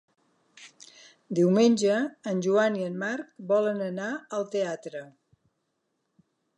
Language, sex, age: Catalan, female, 60-69